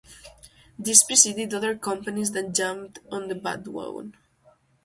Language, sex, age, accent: English, female, 19-29, United States English